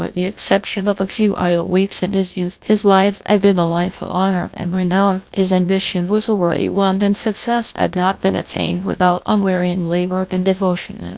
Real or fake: fake